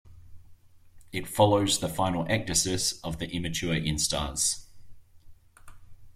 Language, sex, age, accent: English, male, 19-29, Australian English